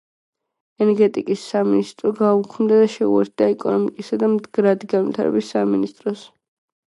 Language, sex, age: Georgian, female, 19-29